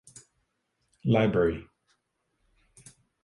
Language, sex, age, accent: English, male, 40-49, Irish English